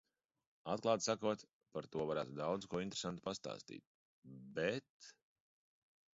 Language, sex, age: Latvian, male, 40-49